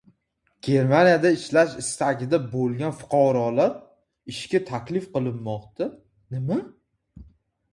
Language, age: Uzbek, 19-29